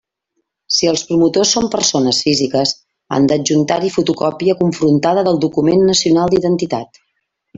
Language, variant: Catalan, Central